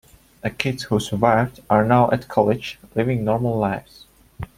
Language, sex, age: English, male, 19-29